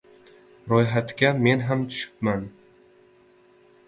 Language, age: Uzbek, 19-29